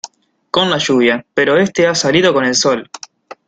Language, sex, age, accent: Spanish, male, 19-29, Rioplatense: Argentina, Uruguay, este de Bolivia, Paraguay